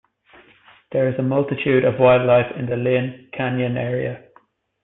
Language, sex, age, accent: English, male, 19-29, Irish English